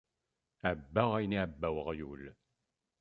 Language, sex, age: Kabyle, male, 40-49